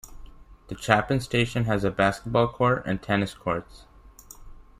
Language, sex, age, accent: English, male, under 19, United States English